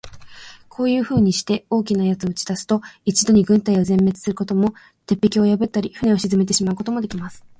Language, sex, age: Japanese, female, 19-29